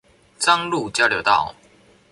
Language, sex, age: Chinese, male, under 19